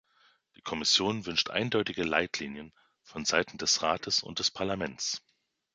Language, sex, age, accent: German, male, 40-49, Deutschland Deutsch